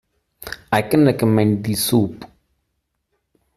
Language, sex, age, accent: English, male, 30-39, India and South Asia (India, Pakistan, Sri Lanka)